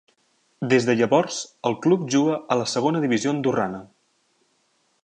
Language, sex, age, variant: Catalan, male, 19-29, Central